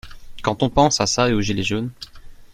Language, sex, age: French, male, under 19